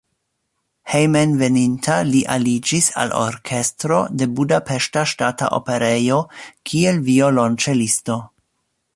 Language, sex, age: Esperanto, male, 40-49